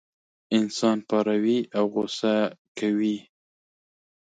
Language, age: Pashto, 30-39